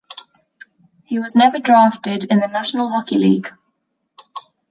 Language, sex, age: English, female, 19-29